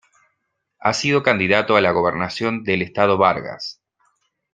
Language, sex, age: Spanish, male, 19-29